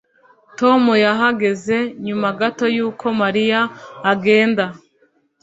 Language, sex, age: Kinyarwanda, female, 19-29